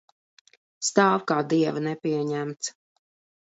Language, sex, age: Latvian, female, 50-59